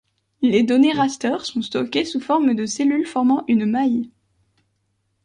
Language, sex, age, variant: French, male, under 19, Français de métropole